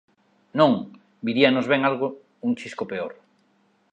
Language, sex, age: Galician, male, 40-49